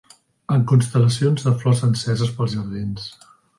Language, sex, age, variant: Catalan, male, 50-59, Central